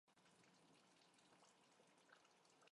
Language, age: Pashto, 30-39